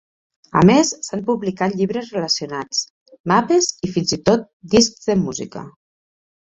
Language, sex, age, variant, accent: Catalan, female, 40-49, Nord-Occidental, Tortosí